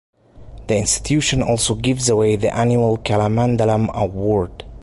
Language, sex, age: English, male, 19-29